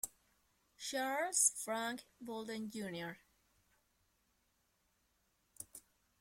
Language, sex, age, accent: Spanish, female, 19-29, México